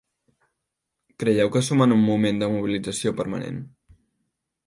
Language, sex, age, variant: Catalan, male, 19-29, Central